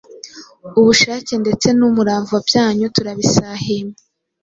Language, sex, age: Kinyarwanda, female, 19-29